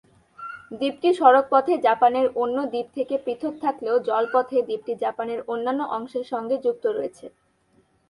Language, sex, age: Bengali, female, under 19